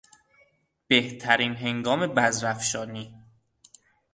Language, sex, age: Persian, male, 19-29